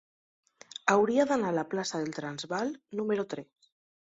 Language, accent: Catalan, valencià